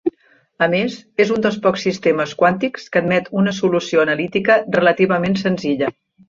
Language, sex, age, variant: Catalan, female, 60-69, Central